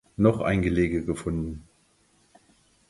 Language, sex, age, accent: German, male, 50-59, Deutschland Deutsch